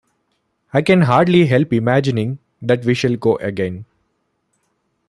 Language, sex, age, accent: English, male, 30-39, India and South Asia (India, Pakistan, Sri Lanka)